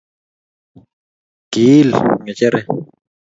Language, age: Kalenjin, 19-29